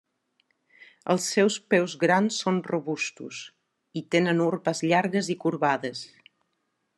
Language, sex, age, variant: Catalan, female, 40-49, Central